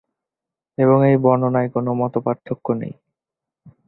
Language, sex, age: Bengali, male, 19-29